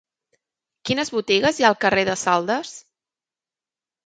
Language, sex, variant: Catalan, female, Central